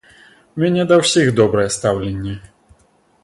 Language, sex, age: Belarusian, male, 19-29